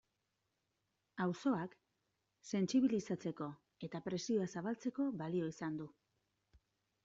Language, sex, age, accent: Basque, female, 40-49, Mendebalekoa (Araba, Bizkaia, Gipuzkoako mendebaleko herri batzuk)